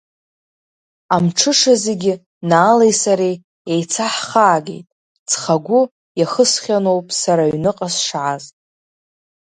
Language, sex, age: Abkhazian, female, under 19